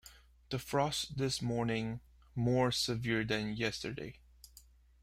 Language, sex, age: English, male, 30-39